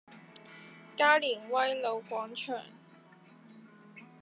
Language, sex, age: Cantonese, female, 19-29